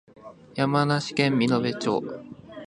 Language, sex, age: Japanese, male, 19-29